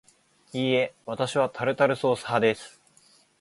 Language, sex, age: Japanese, male, 19-29